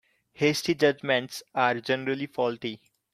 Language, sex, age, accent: English, male, 19-29, India and South Asia (India, Pakistan, Sri Lanka)